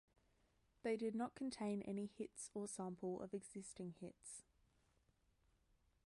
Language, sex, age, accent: English, female, 19-29, Australian English